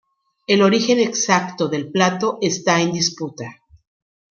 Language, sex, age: Spanish, female, 50-59